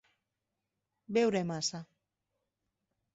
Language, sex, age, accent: Catalan, female, 40-49, valencià; Tortosí